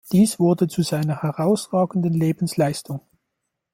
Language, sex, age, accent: German, male, 19-29, Schweizerdeutsch